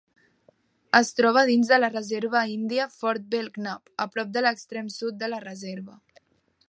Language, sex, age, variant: Catalan, female, 19-29, Central